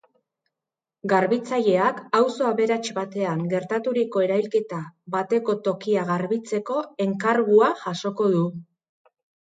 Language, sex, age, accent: Basque, female, 40-49, Erdialdekoa edo Nafarra (Gipuzkoa, Nafarroa)